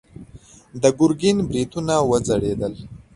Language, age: Pashto, under 19